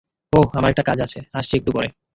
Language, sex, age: Bengali, male, 19-29